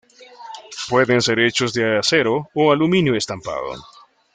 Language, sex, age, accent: Spanish, male, 30-39, América central